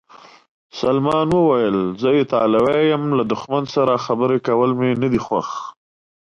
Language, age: Pashto, 19-29